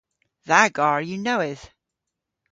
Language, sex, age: Cornish, female, 40-49